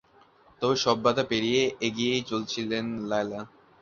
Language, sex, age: Bengali, male, under 19